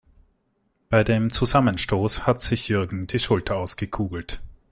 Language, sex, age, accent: German, male, 19-29, Österreichisches Deutsch